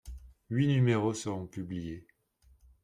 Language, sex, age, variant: French, male, 40-49, Français de métropole